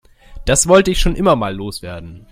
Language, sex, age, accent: German, male, 19-29, Deutschland Deutsch